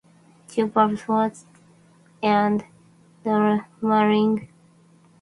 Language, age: English, 19-29